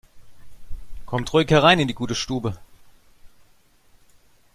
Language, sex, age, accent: German, male, 40-49, Deutschland Deutsch